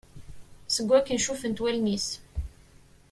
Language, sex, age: Kabyle, female, 19-29